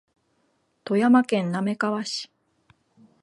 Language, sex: Japanese, female